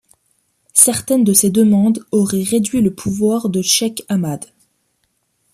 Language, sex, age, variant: French, female, 19-29, Français de métropole